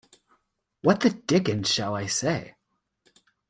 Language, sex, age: English, male, 19-29